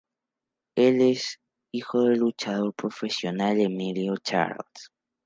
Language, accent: Spanish, México